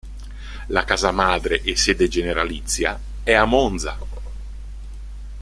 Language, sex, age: Italian, male, 50-59